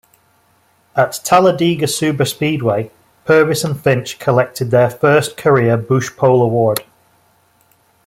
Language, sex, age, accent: English, male, 50-59, England English